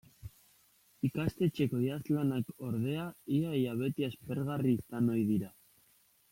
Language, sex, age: Basque, male, 19-29